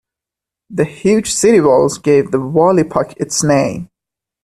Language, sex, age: English, male, 19-29